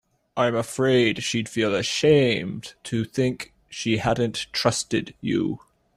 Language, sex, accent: English, male, United States English